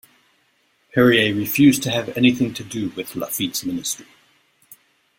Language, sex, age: English, male, 40-49